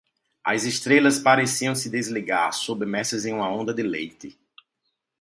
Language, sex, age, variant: Portuguese, male, 30-39, Portuguese (Brasil)